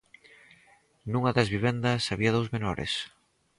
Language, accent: Galician, Normativo (estándar)